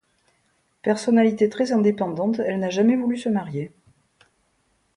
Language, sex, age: French, female, 50-59